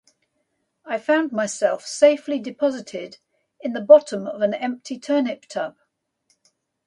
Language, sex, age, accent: English, female, 60-69, England English